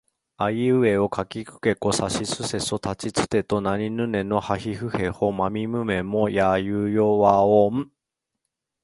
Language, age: Japanese, 40-49